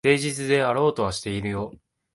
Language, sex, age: Japanese, male, 19-29